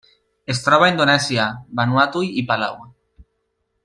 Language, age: Catalan, 19-29